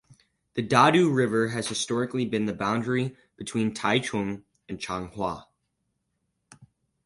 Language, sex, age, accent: English, male, under 19, United States English